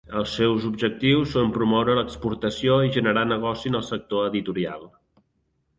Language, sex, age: Catalan, male, 40-49